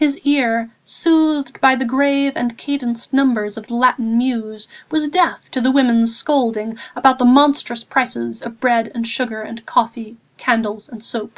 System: none